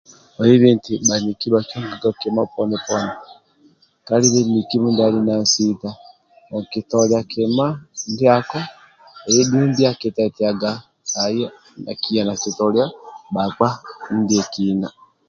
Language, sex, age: Amba (Uganda), male, 50-59